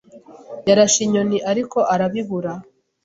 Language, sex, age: Kinyarwanda, female, 19-29